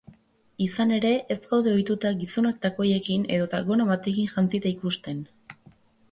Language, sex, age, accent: Basque, female, 19-29, Erdialdekoa edo Nafarra (Gipuzkoa, Nafarroa)